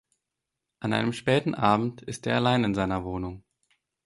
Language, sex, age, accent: German, male, 19-29, Deutschland Deutsch